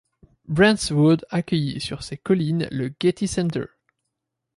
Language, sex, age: French, male, under 19